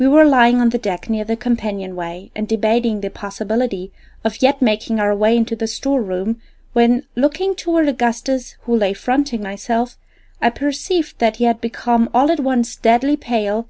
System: none